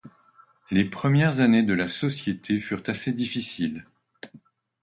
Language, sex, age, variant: French, male, 60-69, Français de métropole